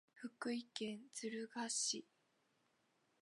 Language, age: Japanese, 19-29